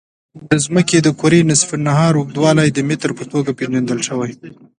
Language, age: Pashto, 30-39